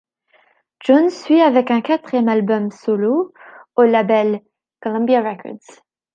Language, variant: French, Français de métropole